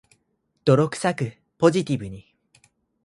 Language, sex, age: Japanese, male, 19-29